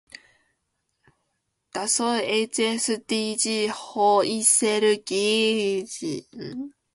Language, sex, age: Japanese, female, 19-29